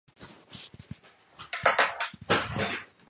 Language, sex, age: English, female, under 19